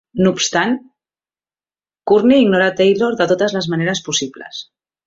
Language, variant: Catalan, Central